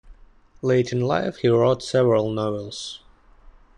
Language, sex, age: English, male, 19-29